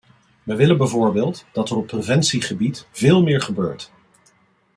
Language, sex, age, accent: Dutch, male, 40-49, Nederlands Nederlands